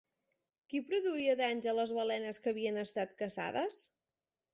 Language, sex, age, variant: Catalan, female, 30-39, Central